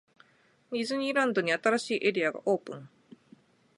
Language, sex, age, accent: Japanese, female, 30-39, 日本人